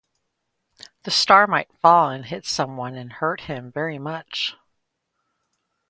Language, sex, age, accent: English, female, 50-59, United States English